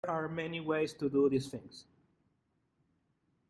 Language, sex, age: English, male, 30-39